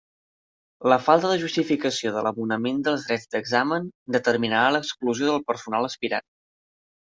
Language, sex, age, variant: Catalan, male, 19-29, Central